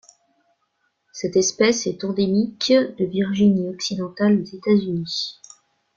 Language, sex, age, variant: French, female, 40-49, Français de métropole